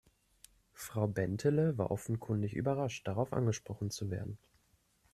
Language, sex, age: German, male, 19-29